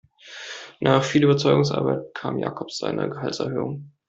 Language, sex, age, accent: German, male, 19-29, Deutschland Deutsch